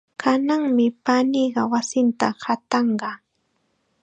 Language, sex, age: Chiquián Ancash Quechua, female, 19-29